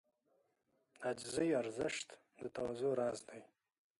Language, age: Pashto, 19-29